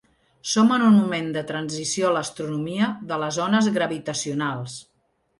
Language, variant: Catalan, Central